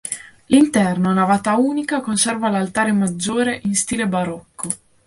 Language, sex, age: Italian, female, 19-29